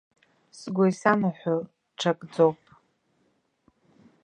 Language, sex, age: Abkhazian, female, 40-49